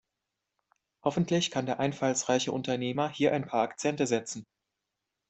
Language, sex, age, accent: German, male, 19-29, Deutschland Deutsch